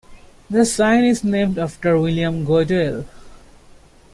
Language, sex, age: English, male, 19-29